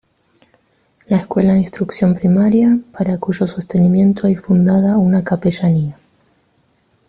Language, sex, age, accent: Spanish, female, 40-49, Rioplatense: Argentina, Uruguay, este de Bolivia, Paraguay